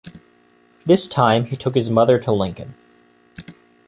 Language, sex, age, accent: English, male, 19-29, United States English